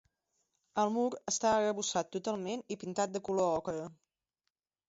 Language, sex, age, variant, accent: Catalan, female, 30-39, Central, central